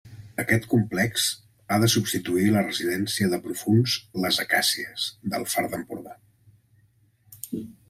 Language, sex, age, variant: Catalan, male, 40-49, Central